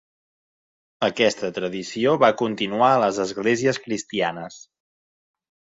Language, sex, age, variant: Catalan, male, 30-39, Central